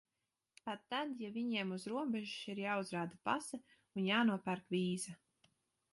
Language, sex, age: Latvian, female, 19-29